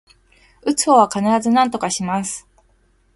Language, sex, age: Japanese, female, 40-49